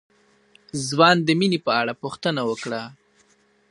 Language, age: Pashto, 19-29